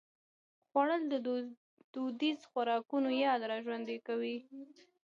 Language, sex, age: Pashto, female, under 19